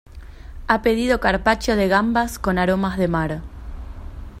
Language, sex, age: Spanish, female, 30-39